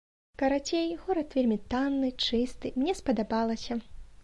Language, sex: Belarusian, female